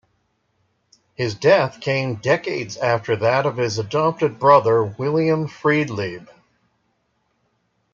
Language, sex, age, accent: English, male, 40-49, United States English